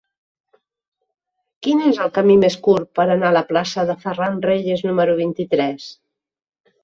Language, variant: Catalan, Nord-Occidental